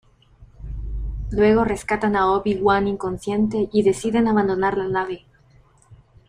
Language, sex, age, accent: Spanish, female, 19-29, América central